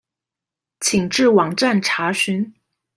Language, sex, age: Chinese, female, 30-39